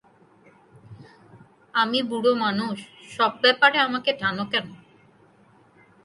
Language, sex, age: Bengali, female, 19-29